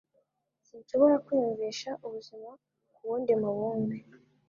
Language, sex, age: Kinyarwanda, female, 19-29